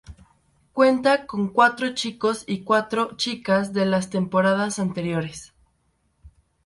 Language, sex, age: Spanish, female, under 19